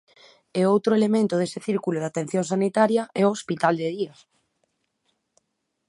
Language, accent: Galician, Normativo (estándar)